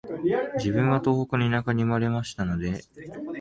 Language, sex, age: Japanese, male, 19-29